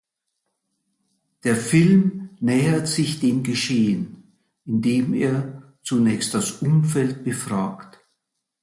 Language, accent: German, Deutschland Deutsch